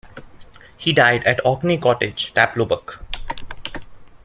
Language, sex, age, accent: English, male, under 19, India and South Asia (India, Pakistan, Sri Lanka)